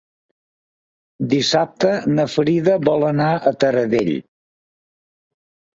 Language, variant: Catalan, Central